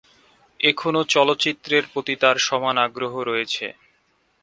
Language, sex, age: Bengali, male, 19-29